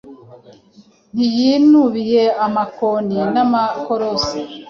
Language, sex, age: Kinyarwanda, female, 19-29